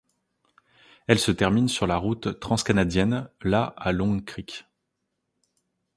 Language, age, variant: French, 19-29, Français de métropole